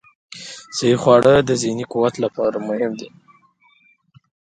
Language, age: Pashto, 19-29